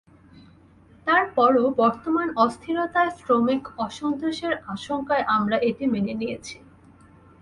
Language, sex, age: Bengali, female, 19-29